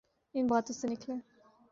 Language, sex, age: Urdu, female, 19-29